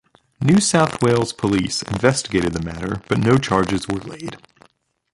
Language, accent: English, United States English